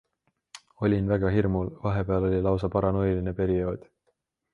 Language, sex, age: Estonian, male, 19-29